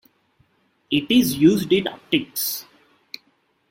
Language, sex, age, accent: English, male, 19-29, India and South Asia (India, Pakistan, Sri Lanka)